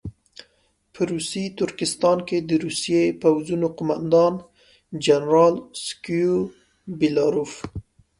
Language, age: Pashto, 19-29